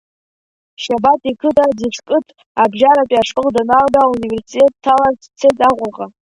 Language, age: Abkhazian, under 19